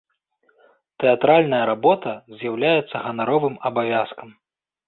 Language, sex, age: Belarusian, male, 30-39